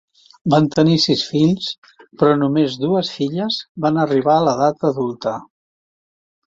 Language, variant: Catalan, Central